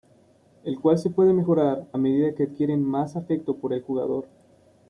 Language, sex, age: Spanish, male, 19-29